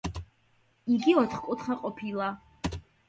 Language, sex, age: Georgian, female, 19-29